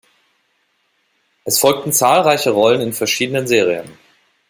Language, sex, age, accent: German, male, 30-39, Deutschland Deutsch